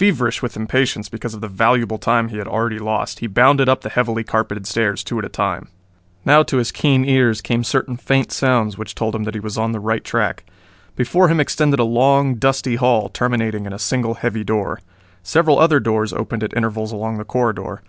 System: none